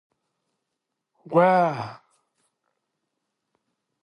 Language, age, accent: English, 60-69, United States English